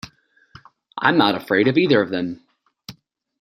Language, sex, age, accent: English, male, 19-29, United States English